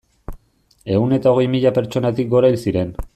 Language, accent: Basque, Erdialdekoa edo Nafarra (Gipuzkoa, Nafarroa)